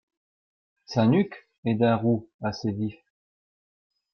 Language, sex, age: French, male, 30-39